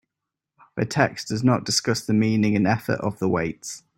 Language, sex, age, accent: English, male, 19-29, England English